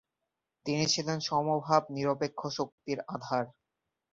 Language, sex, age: Bengali, male, 19-29